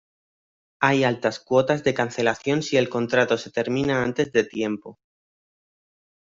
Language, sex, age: Spanish, male, 19-29